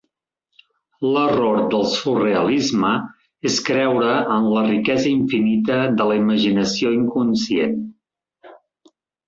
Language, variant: Catalan, Central